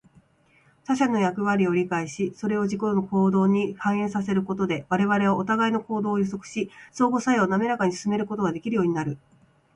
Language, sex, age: Japanese, female, 19-29